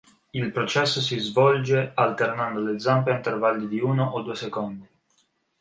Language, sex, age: Italian, male, 19-29